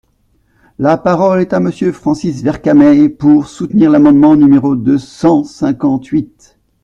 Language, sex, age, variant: French, male, 40-49, Français de métropole